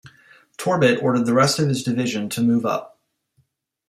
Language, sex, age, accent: English, male, 40-49, United States English